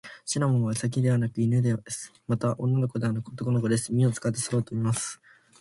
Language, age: Japanese, 19-29